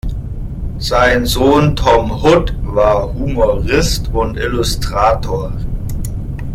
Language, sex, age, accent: German, male, 30-39, Deutschland Deutsch